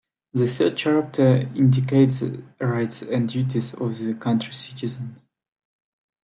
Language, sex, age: English, male, 19-29